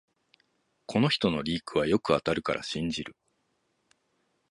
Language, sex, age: Japanese, male, 40-49